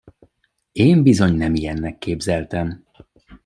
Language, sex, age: Hungarian, male, 30-39